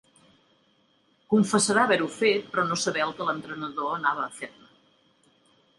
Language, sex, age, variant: Catalan, female, 60-69, Central